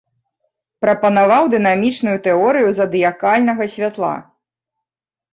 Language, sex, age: Belarusian, female, 30-39